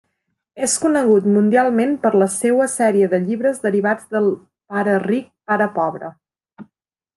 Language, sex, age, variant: Catalan, female, 30-39, Central